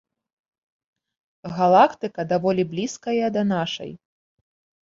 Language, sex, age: Belarusian, female, 30-39